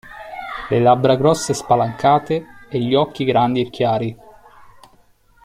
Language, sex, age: Italian, male, 19-29